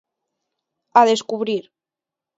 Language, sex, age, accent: Galician, female, 19-29, Neofalante